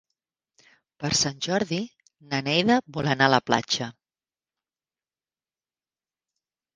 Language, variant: Catalan, Central